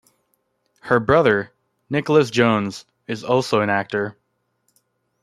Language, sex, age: English, male, under 19